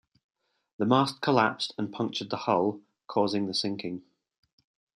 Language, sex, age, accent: English, male, 40-49, Scottish English